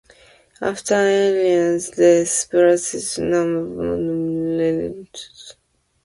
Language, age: English, 19-29